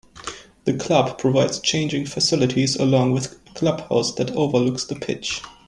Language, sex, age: English, male, 19-29